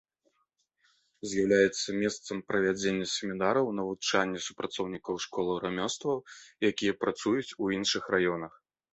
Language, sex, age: Belarusian, male, 30-39